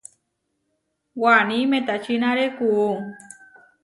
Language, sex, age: Huarijio, female, 19-29